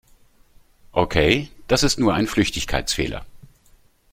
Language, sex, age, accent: German, male, 50-59, Deutschland Deutsch